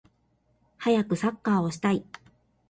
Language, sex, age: Japanese, female, 19-29